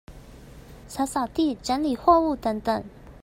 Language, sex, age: Chinese, female, 30-39